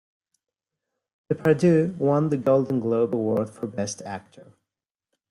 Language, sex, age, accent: English, male, 19-29, United States English